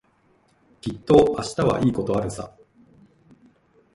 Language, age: Japanese, 50-59